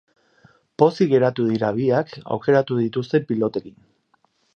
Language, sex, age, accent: Basque, male, 40-49, Mendebalekoa (Araba, Bizkaia, Gipuzkoako mendebaleko herri batzuk)